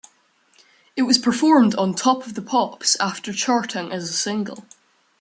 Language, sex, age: English, male, under 19